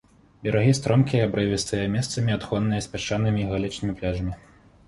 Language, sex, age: Belarusian, male, 19-29